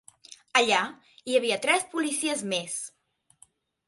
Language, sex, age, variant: Catalan, female, under 19, Central